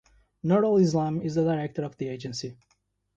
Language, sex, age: English, male, 30-39